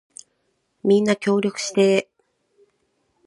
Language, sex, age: Japanese, female, 40-49